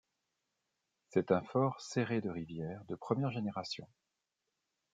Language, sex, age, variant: French, male, 40-49, Français de métropole